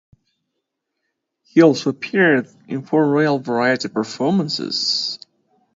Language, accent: English, United States English